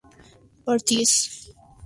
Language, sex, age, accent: Spanish, female, 19-29, México